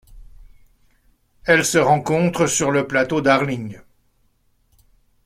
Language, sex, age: French, male, 60-69